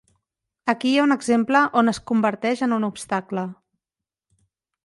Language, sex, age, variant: Catalan, female, 40-49, Central